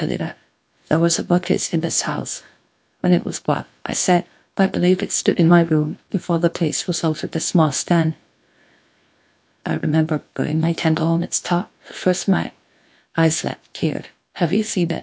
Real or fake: fake